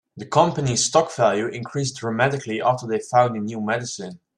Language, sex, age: English, male, 19-29